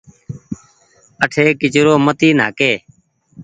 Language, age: Goaria, 30-39